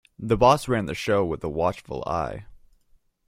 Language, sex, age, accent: English, male, 19-29, United States English